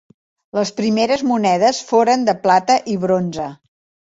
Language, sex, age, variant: Catalan, female, 60-69, Central